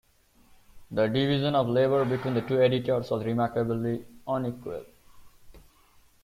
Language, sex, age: English, male, 19-29